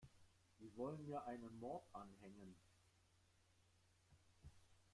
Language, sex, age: German, male, 50-59